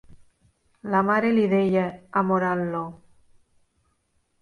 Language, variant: Catalan, Nord-Occidental